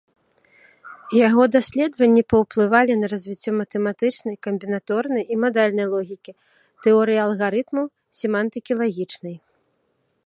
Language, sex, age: Belarusian, female, 30-39